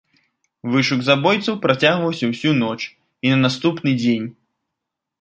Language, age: Belarusian, 19-29